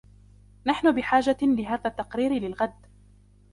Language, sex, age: Arabic, female, under 19